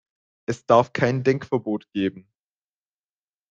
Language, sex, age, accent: German, male, under 19, Deutschland Deutsch